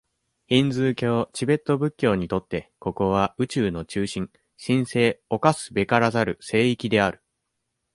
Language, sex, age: Japanese, male, 19-29